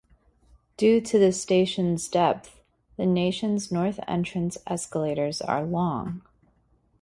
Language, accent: English, United States English